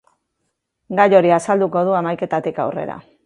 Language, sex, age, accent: Basque, female, 50-59, Mendebalekoa (Araba, Bizkaia, Gipuzkoako mendebaleko herri batzuk)